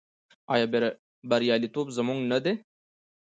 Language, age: Pashto, 40-49